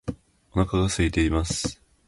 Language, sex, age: Japanese, male, 19-29